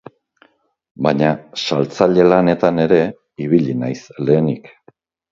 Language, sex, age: Basque, male, 60-69